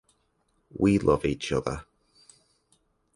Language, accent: English, England English